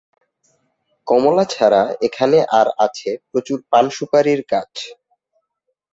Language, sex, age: Bengali, male, 19-29